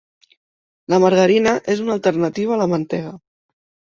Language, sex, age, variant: Catalan, female, 30-39, Central